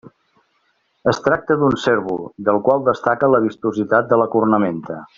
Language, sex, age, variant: Catalan, male, 60-69, Central